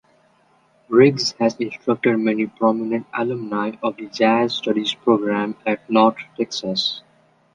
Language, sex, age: English, male, under 19